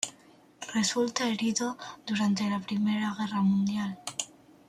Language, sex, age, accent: Spanish, female, 19-29, España: Norte peninsular (Asturias, Castilla y León, Cantabria, País Vasco, Navarra, Aragón, La Rioja, Guadalajara, Cuenca)